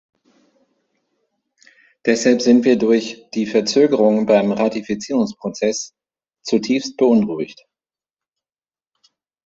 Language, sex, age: German, male, 50-59